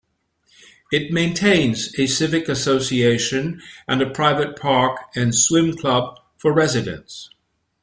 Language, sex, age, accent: English, male, 60-69, United States English